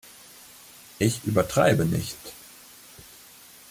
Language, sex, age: German, male, 30-39